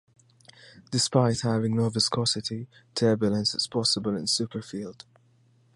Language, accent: English, United States English